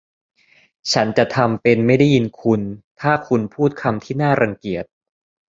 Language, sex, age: Thai, male, 19-29